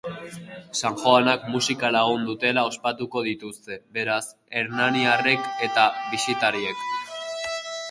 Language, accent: Basque, Erdialdekoa edo Nafarra (Gipuzkoa, Nafarroa)